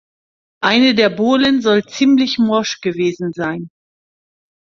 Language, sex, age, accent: German, female, 50-59, Deutschland Deutsch